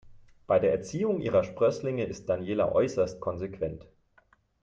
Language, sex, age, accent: German, male, 19-29, Deutschland Deutsch